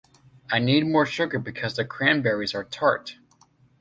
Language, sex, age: English, male, 19-29